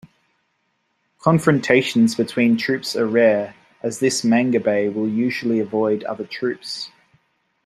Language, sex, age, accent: English, male, 19-29, Australian English